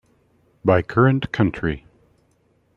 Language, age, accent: English, 40-49, United States English